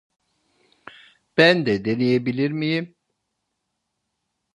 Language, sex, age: Turkish, male, 50-59